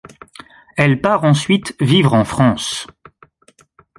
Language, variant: French, Français de métropole